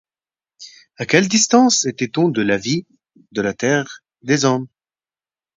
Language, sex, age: French, male, 19-29